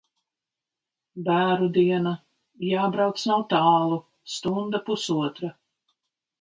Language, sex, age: Latvian, female, 60-69